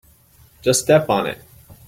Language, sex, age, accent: English, male, 19-29, United States English